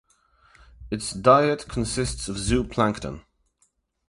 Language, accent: English, United States English; England English